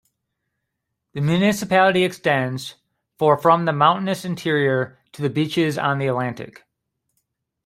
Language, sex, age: English, male, 30-39